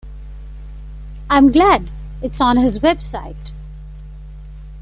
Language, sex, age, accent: English, female, 50-59, India and South Asia (India, Pakistan, Sri Lanka)